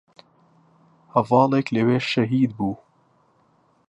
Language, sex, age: Central Kurdish, male, 19-29